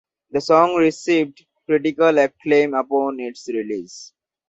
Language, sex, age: English, male, 19-29